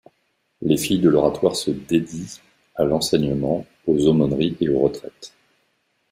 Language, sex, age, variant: French, male, 50-59, Français de métropole